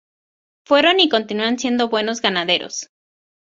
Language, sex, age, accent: Spanish, female, 19-29, México